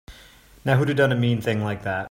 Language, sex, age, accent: English, male, 19-29, United States English